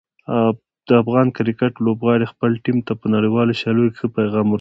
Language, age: Pashto, 19-29